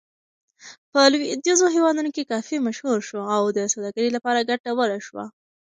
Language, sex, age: Pashto, female, 19-29